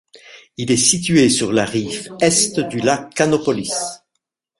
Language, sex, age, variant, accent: French, male, 60-69, Français d'Europe, Français de Belgique